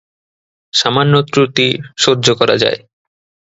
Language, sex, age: Bengali, male, 19-29